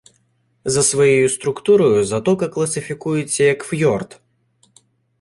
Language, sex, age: Ukrainian, male, under 19